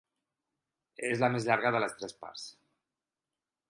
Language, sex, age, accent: Catalan, male, 40-49, valencià